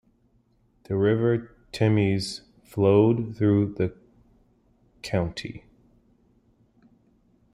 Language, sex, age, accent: English, male, 40-49, United States English